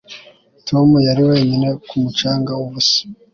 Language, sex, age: Kinyarwanda, male, 19-29